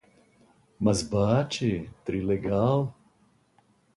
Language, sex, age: Portuguese, male, 50-59